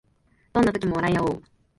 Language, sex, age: Japanese, female, 19-29